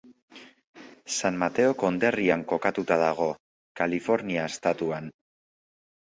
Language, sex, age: Basque, male, 19-29